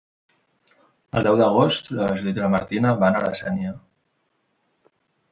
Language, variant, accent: Catalan, Central, central